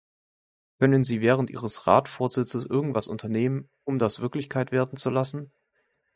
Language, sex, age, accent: German, male, 19-29, Deutschland Deutsch